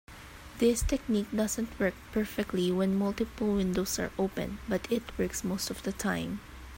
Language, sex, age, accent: English, female, 19-29, Filipino